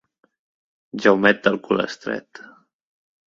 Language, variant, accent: Catalan, Central, central